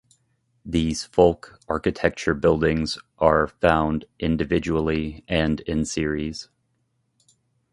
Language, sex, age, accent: English, male, 30-39, United States English